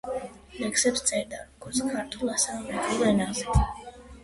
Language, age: Georgian, 19-29